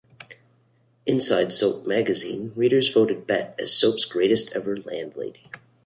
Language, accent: English, Canadian English